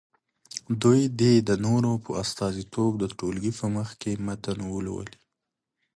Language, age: Pashto, 30-39